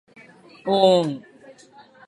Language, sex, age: Japanese, female, 19-29